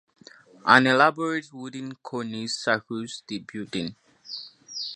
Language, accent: English, Nigerian